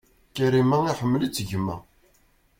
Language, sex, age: Kabyle, male, 19-29